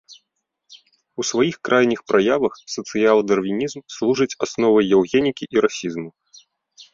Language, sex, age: Belarusian, male, 19-29